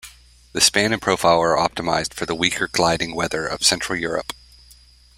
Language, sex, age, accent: English, male, 30-39, United States English